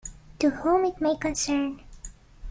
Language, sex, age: English, female, 19-29